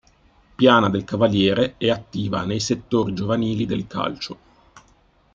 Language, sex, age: Italian, male, 50-59